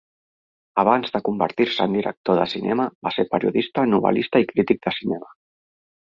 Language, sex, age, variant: Catalan, male, 40-49, Central